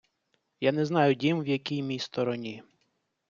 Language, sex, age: Ukrainian, male, 40-49